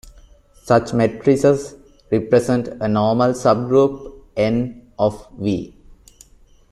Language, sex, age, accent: English, male, 19-29, India and South Asia (India, Pakistan, Sri Lanka)